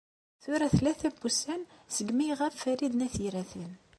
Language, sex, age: Kabyle, female, 30-39